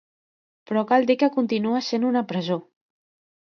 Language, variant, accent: Catalan, Central, central